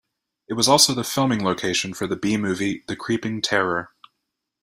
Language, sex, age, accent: English, male, 19-29, United States English